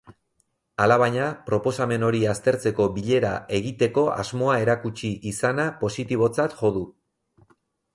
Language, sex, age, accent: Basque, male, 40-49, Erdialdekoa edo Nafarra (Gipuzkoa, Nafarroa)